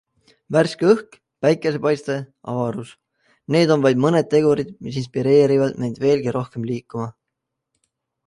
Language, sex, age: Estonian, male, 19-29